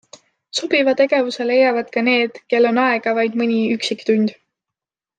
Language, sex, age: Estonian, female, 19-29